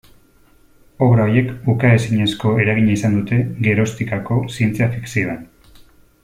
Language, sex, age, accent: Basque, male, 40-49, Mendebalekoa (Araba, Bizkaia, Gipuzkoako mendebaleko herri batzuk)